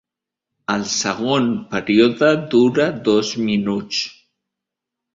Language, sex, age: Catalan, male, 40-49